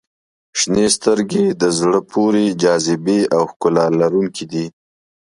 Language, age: Pashto, 30-39